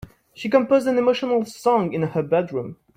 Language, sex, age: English, male, 19-29